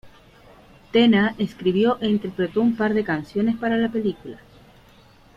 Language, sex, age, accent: Spanish, female, 40-49, Chileno: Chile, Cuyo